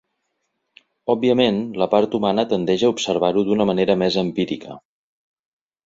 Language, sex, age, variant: Catalan, male, 40-49, Central